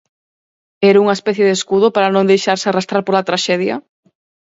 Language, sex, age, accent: Galician, female, 19-29, Atlántico (seseo e gheada)